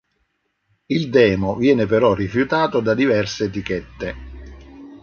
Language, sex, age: Italian, male, 50-59